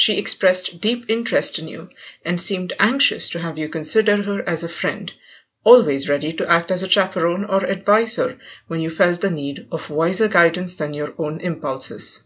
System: none